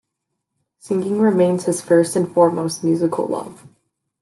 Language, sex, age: English, female, under 19